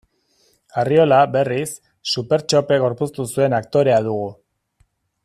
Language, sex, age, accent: Basque, male, 40-49, Erdialdekoa edo Nafarra (Gipuzkoa, Nafarroa)